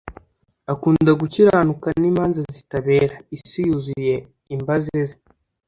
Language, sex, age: Kinyarwanda, male, under 19